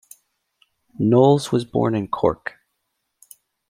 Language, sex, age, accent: English, male, under 19, United States English